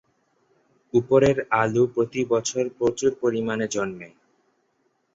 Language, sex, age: Bengali, male, 19-29